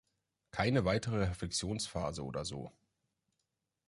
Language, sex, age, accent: German, male, 19-29, Deutschland Deutsch